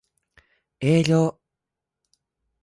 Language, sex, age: Japanese, male, under 19